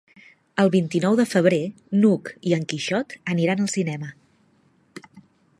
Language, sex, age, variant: Catalan, female, 30-39, Central